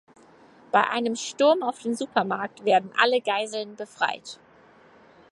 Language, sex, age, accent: German, female, 19-29, Deutschland Deutsch